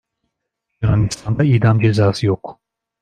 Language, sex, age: Turkish, male, 30-39